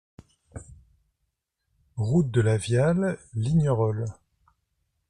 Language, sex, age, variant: French, male, 50-59, Français de métropole